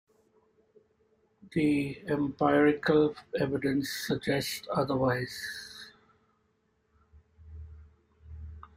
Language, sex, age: English, male, 40-49